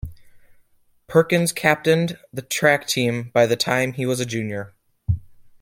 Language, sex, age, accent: English, male, under 19, United States English